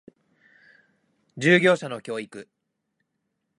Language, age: Japanese, 19-29